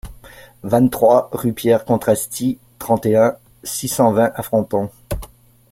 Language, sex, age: French, male, 40-49